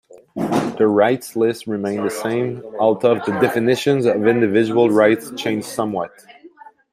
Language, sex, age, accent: English, male, 30-39, Canadian English